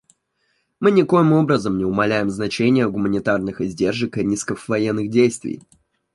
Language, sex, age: Russian, male, 19-29